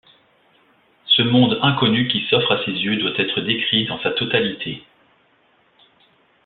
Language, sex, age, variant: French, male, 30-39, Français de métropole